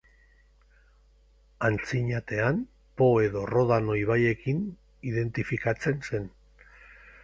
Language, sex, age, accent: Basque, male, 50-59, Mendebalekoa (Araba, Bizkaia, Gipuzkoako mendebaleko herri batzuk)